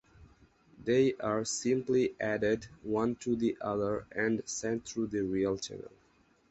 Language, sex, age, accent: English, male, 19-29, United States English